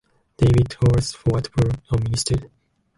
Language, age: English, 19-29